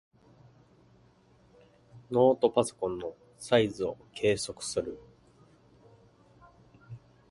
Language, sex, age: Japanese, male, 19-29